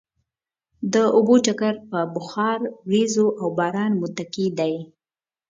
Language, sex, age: Pashto, female, 19-29